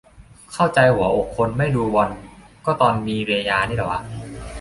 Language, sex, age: Thai, male, 19-29